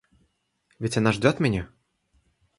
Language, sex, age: Russian, male, 19-29